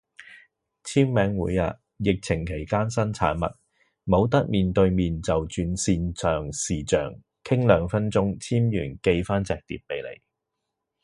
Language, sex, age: Cantonese, male, 30-39